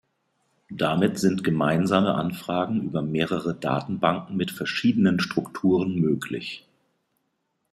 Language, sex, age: German, male, 50-59